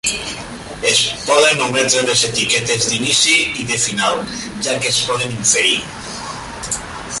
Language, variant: Catalan, Central